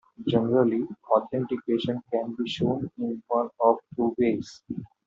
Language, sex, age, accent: English, male, 19-29, India and South Asia (India, Pakistan, Sri Lanka)